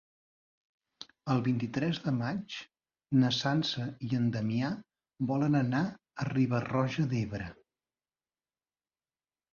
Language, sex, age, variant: Catalan, male, 40-49, Central